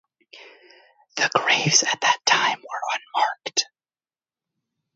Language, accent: English, United States English